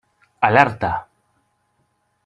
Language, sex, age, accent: Catalan, male, 19-29, valencià